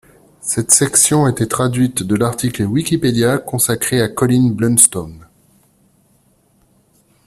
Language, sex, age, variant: French, male, 40-49, Français de métropole